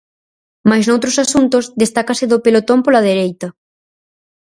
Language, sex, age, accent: Galician, female, under 19, Atlántico (seseo e gheada)